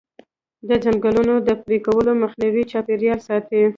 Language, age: Pashto, 19-29